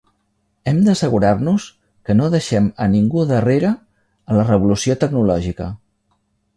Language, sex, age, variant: Catalan, male, 50-59, Central